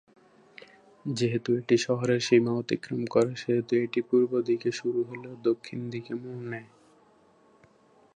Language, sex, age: Bengali, male, 19-29